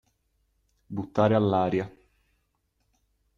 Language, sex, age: Italian, male, 30-39